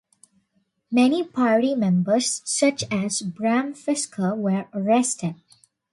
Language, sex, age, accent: English, female, under 19, United States English